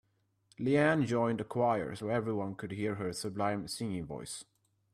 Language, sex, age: English, male, 19-29